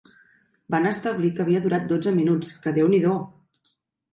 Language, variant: Catalan, Central